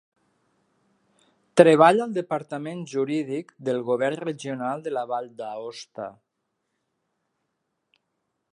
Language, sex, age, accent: Catalan, male, 40-49, valencià